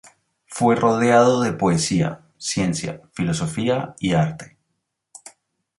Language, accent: Spanish, Andino-Pacífico: Colombia, Perú, Ecuador, oeste de Bolivia y Venezuela andina